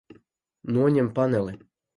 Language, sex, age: Latvian, male, 40-49